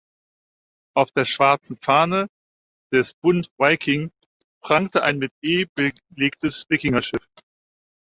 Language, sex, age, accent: German, male, 50-59, Deutschland Deutsch